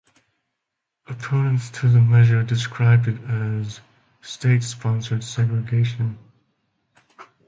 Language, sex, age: English, male, 40-49